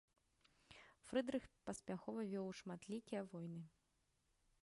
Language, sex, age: Belarusian, female, 19-29